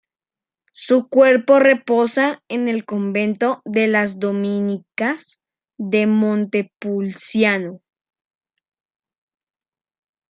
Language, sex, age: Spanish, male, under 19